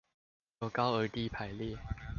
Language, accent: Chinese, 出生地：桃園市